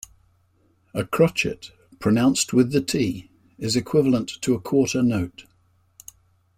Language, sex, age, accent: English, male, 70-79, England English